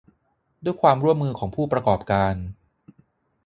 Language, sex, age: Thai, male, 40-49